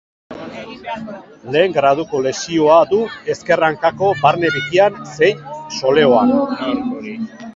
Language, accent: Basque, Erdialdekoa edo Nafarra (Gipuzkoa, Nafarroa)